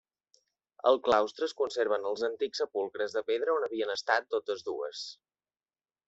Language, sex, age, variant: Catalan, male, under 19, Central